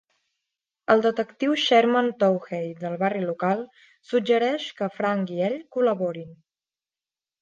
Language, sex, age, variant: Catalan, female, 19-29, Central